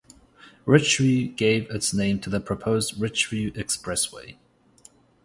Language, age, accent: English, 19-29, New Zealand English